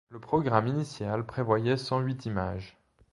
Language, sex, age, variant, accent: French, male, 19-29, Français d'Europe, Français de Suisse